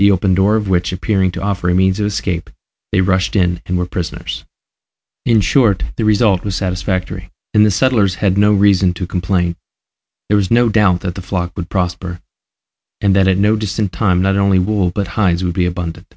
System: none